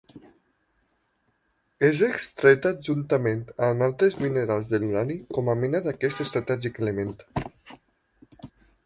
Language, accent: Catalan, valencià